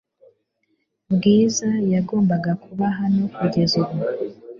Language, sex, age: Kinyarwanda, female, 19-29